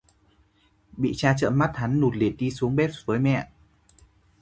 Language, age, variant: Vietnamese, 19-29, Hà Nội